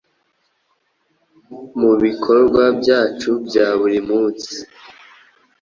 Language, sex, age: Kinyarwanda, male, 19-29